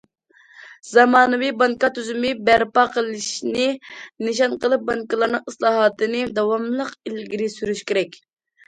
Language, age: Uyghur, 19-29